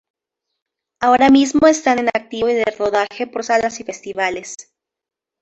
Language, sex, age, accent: Spanish, female, 19-29, Andino-Pacífico: Colombia, Perú, Ecuador, oeste de Bolivia y Venezuela andina